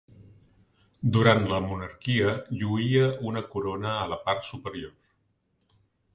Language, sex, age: Catalan, male, 50-59